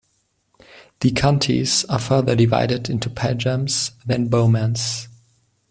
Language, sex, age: English, male, 19-29